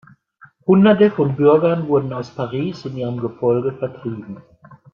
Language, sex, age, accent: German, male, 50-59, Deutschland Deutsch